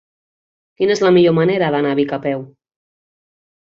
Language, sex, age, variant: Catalan, female, 40-49, Central